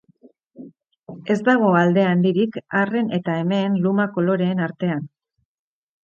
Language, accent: Basque, Erdialdekoa edo Nafarra (Gipuzkoa, Nafarroa)